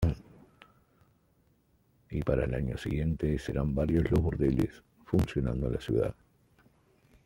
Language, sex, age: Spanish, male, 30-39